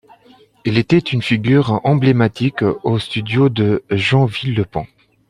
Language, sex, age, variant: French, male, 30-39, Français de métropole